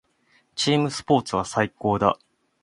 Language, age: Japanese, 19-29